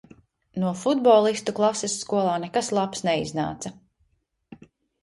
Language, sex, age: Latvian, female, 30-39